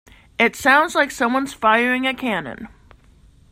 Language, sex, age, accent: English, female, 30-39, United States English